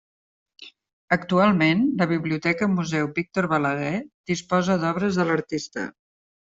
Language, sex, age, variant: Catalan, female, 50-59, Central